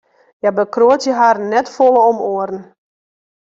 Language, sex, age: Western Frisian, female, 40-49